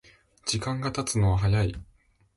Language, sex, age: Japanese, male, under 19